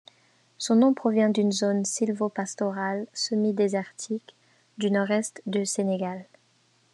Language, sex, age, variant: French, female, under 19, Français de métropole